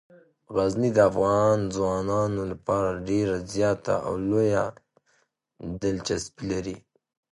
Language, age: Pashto, 19-29